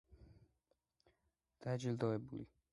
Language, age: Georgian, under 19